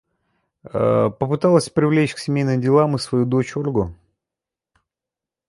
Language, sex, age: Russian, male, 30-39